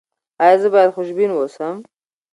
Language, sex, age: Pashto, female, 19-29